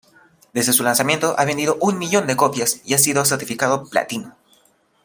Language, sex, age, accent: Spanish, male, under 19, Andino-Pacífico: Colombia, Perú, Ecuador, oeste de Bolivia y Venezuela andina